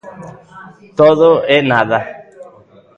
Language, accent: Galician, Atlántico (seseo e gheada)